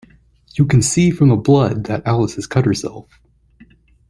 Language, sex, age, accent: English, male, 19-29, United States English